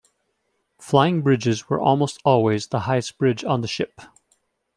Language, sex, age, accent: English, male, 40-49, United States English